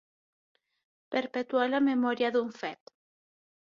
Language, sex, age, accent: Catalan, female, 19-29, central; aprenent (recent, des del castellà)